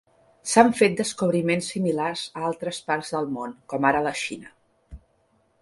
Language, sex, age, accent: Catalan, female, 40-49, balear; central